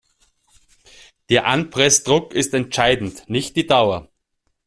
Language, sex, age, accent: German, male, 30-39, Österreichisches Deutsch